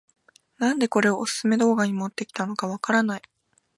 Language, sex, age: Japanese, female, 19-29